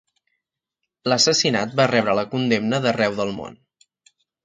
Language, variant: Catalan, Central